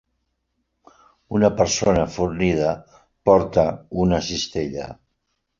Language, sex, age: Catalan, male, 60-69